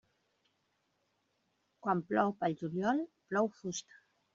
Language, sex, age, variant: Catalan, female, 40-49, Central